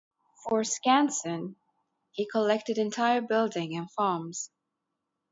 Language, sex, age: English, female, 30-39